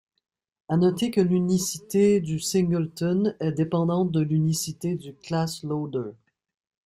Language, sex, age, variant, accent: French, female, 50-59, Français d'Amérique du Nord, Français du Canada